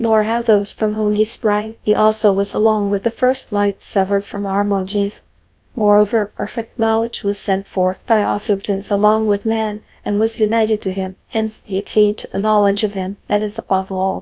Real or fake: fake